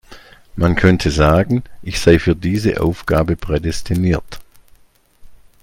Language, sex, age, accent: German, male, 60-69, Deutschland Deutsch